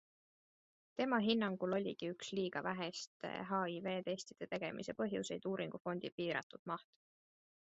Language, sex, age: Estonian, female, 19-29